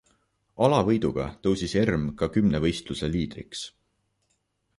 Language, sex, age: Estonian, male, 19-29